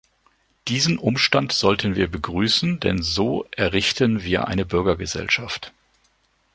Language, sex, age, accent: German, male, 50-59, Deutschland Deutsch